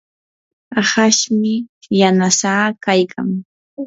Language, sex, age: Yanahuanca Pasco Quechua, female, 19-29